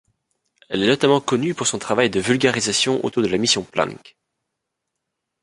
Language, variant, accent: French, Français d'Europe, Français de Belgique